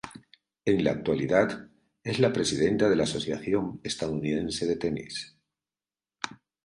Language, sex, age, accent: Spanish, male, 50-59, Caribe: Cuba, Venezuela, Puerto Rico, República Dominicana, Panamá, Colombia caribeña, México caribeño, Costa del golfo de México